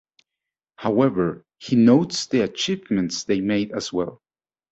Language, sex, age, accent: English, male, 40-49, United States English